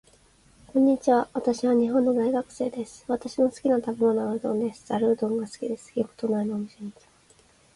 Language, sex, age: Japanese, female, 19-29